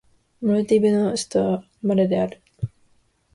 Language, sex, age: Japanese, female, 19-29